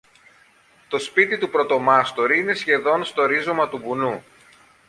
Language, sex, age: Greek, male, 40-49